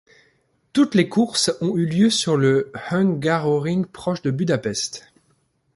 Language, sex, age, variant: French, male, 19-29, Français de métropole